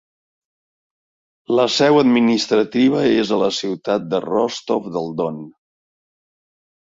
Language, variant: Catalan, Central